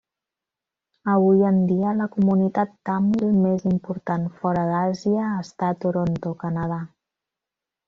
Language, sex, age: Catalan, female, 40-49